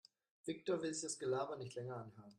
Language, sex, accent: German, male, Deutschland Deutsch